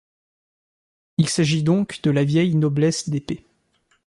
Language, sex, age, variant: French, male, 19-29, Français de métropole